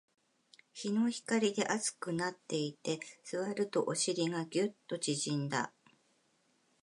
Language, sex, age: Japanese, female, 50-59